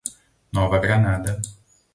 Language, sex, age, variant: Portuguese, male, 30-39, Portuguese (Brasil)